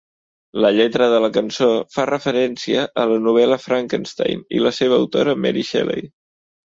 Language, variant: Catalan, Central